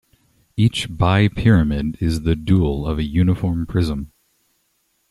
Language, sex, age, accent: English, male, 19-29, United States English